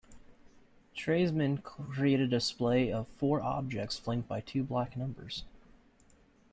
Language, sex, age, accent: English, male, 19-29, United States English